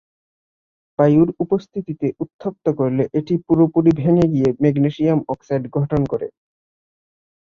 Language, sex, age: Bengali, male, 19-29